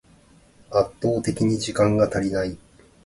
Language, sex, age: Japanese, male, 30-39